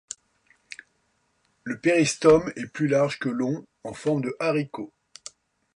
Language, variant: French, Français de métropole